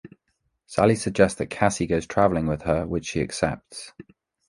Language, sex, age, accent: English, male, 40-49, England English